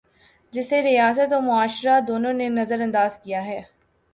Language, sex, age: Urdu, female, 19-29